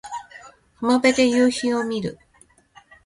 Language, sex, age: Japanese, female, 40-49